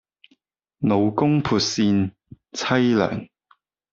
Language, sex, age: Cantonese, male, 19-29